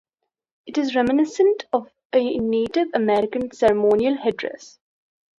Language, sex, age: English, female, under 19